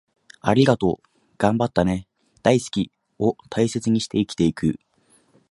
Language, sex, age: Japanese, male, 19-29